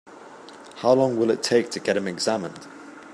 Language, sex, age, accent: English, male, 30-39, England English